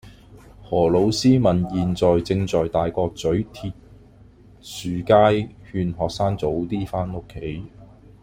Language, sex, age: Cantonese, male, 40-49